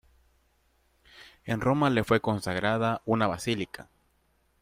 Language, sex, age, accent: Spanish, male, 19-29, América central